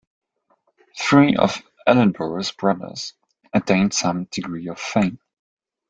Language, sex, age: English, male, 19-29